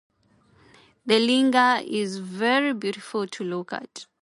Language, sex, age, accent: English, female, 30-39, Kenyan